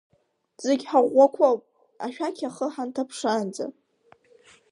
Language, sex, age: Abkhazian, female, under 19